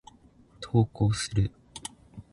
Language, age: Japanese, 19-29